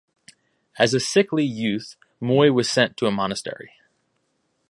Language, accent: English, United States English